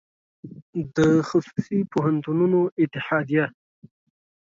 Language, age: Pashto, 30-39